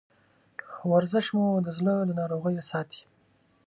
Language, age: Pashto, 19-29